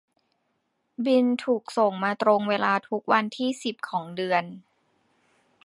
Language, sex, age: Thai, female, 30-39